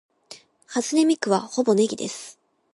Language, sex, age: Japanese, female, 19-29